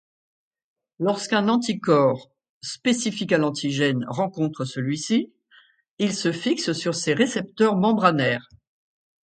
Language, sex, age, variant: French, female, 60-69, Français de métropole